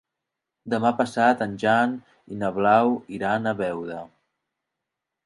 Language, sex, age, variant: Catalan, male, 19-29, Central